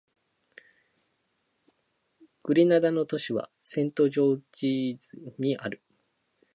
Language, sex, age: Japanese, male, under 19